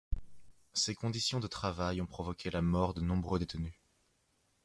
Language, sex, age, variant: French, male, 19-29, Français de métropole